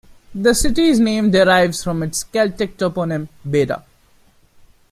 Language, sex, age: English, male, 19-29